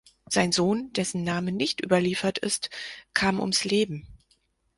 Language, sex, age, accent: German, female, 30-39, Deutschland Deutsch